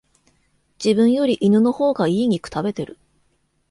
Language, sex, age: Japanese, female, 40-49